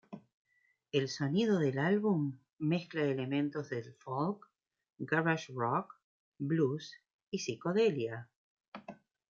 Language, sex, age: Spanish, female, 50-59